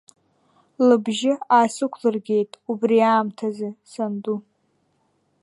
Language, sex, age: Abkhazian, female, 19-29